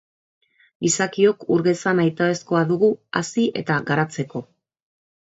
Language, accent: Basque, Mendebalekoa (Araba, Bizkaia, Gipuzkoako mendebaleko herri batzuk)